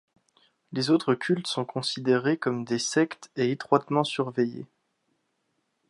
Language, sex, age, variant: French, male, 19-29, Français de métropole